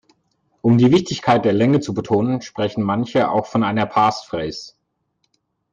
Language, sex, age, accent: German, male, 40-49, Deutschland Deutsch